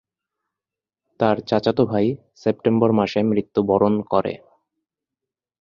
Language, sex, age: Bengali, male, 19-29